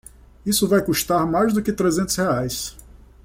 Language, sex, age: Portuguese, male, 19-29